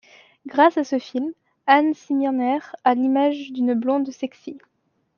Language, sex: French, female